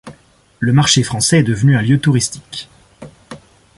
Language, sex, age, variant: French, male, 19-29, Français de métropole